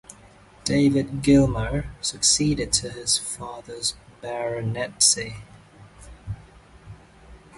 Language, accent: English, England English